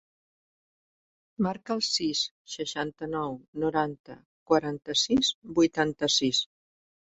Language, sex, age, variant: Catalan, female, 60-69, Central